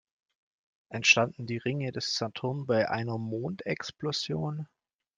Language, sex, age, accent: German, male, 19-29, Deutschland Deutsch